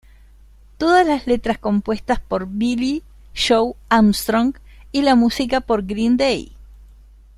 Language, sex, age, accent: Spanish, female, 60-69, Rioplatense: Argentina, Uruguay, este de Bolivia, Paraguay